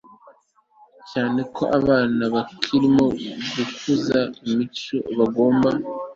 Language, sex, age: Kinyarwanda, male, 19-29